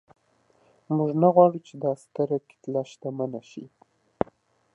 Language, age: Pashto, 19-29